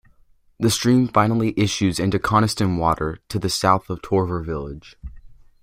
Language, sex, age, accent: English, male, under 19, United States English